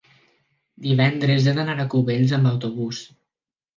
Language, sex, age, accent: Catalan, male, 19-29, valencià